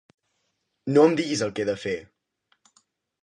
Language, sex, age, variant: Catalan, male, 19-29, Central